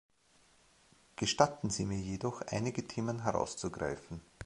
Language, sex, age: German, male, 40-49